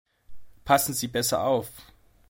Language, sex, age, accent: German, male, 19-29, Deutschland Deutsch